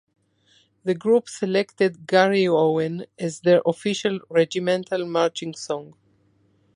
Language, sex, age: English, female, 50-59